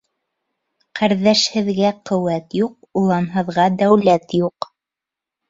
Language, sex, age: Bashkir, female, 19-29